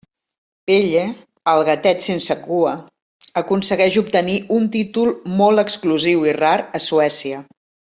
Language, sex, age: Catalan, female, 50-59